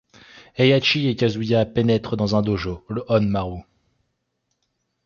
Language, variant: French, Français de métropole